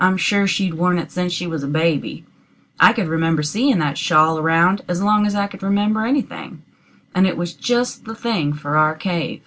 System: none